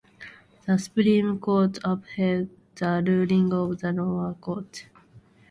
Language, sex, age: English, female, 19-29